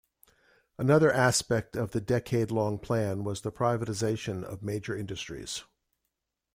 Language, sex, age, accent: English, male, 70-79, United States English